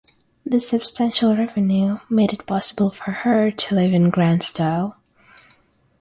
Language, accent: English, United States English; England English